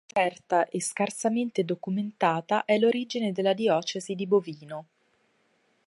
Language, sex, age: Italian, female, 19-29